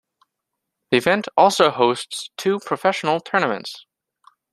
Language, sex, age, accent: English, male, 19-29, Canadian English